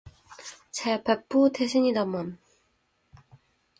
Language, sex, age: Korean, female, 19-29